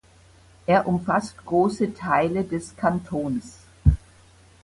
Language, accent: German, Deutschland Deutsch